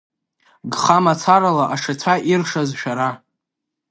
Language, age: Abkhazian, under 19